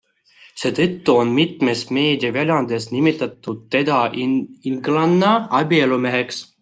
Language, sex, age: Estonian, male, 19-29